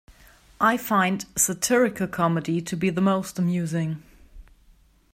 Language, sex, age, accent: English, female, 19-29, England English